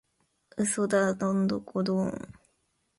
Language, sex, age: Japanese, female, 19-29